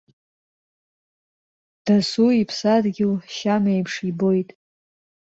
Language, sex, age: Abkhazian, female, 19-29